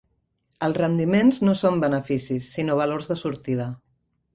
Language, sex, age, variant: Catalan, female, 40-49, Central